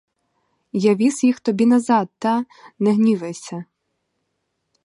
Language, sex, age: Ukrainian, female, 19-29